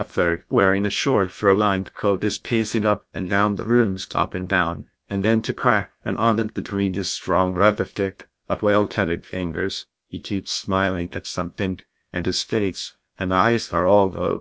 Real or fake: fake